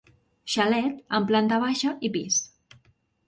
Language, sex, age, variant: Catalan, female, 30-39, Central